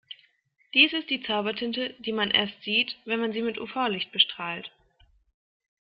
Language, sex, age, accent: German, female, 19-29, Deutschland Deutsch